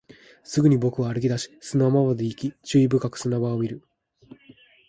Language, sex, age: Japanese, male, 19-29